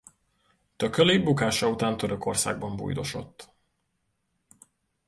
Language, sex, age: Hungarian, male, 30-39